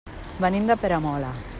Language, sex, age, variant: Catalan, female, 50-59, Central